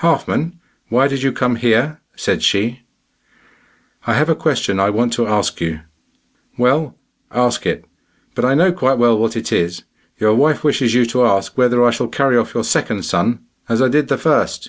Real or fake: real